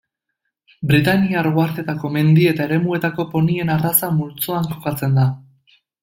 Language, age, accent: Basque, 19-29, Mendebalekoa (Araba, Bizkaia, Gipuzkoako mendebaleko herri batzuk)